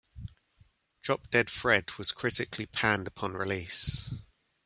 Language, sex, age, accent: English, male, 30-39, England English